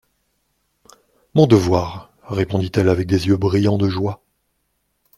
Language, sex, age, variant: French, male, 60-69, Français de métropole